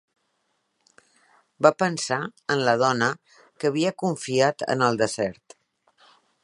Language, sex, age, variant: Catalan, female, 60-69, Central